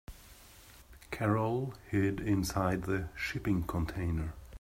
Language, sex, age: English, male, 50-59